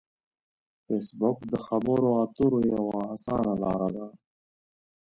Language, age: Pashto, 19-29